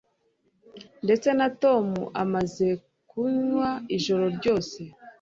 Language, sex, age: Kinyarwanda, female, 30-39